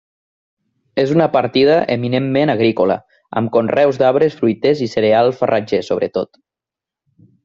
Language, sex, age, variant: Catalan, male, 19-29, Nord-Occidental